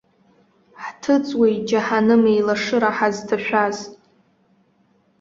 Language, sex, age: Abkhazian, female, under 19